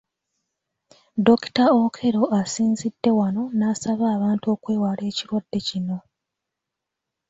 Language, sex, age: Ganda, female, 19-29